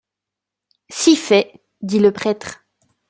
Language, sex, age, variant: French, female, 19-29, Français de métropole